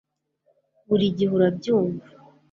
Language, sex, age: Kinyarwanda, female, 19-29